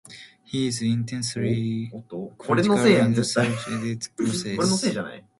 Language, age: English, 19-29